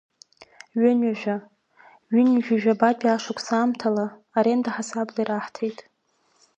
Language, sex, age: Abkhazian, female, 19-29